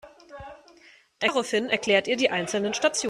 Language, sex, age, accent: German, female, 19-29, Deutschland Deutsch